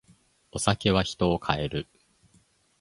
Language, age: Japanese, under 19